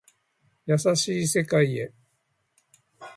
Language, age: Japanese, 50-59